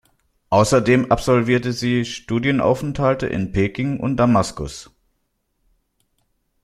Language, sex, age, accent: German, male, 30-39, Deutschland Deutsch